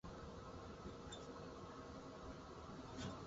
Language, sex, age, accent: Spanish, female, 19-29, México